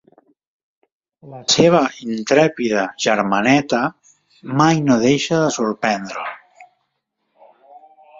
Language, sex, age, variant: Catalan, male, 50-59, Central